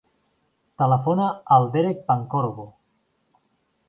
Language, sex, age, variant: Catalan, male, 40-49, Central